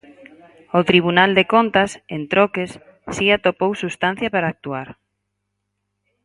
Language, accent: Galician, Normativo (estándar)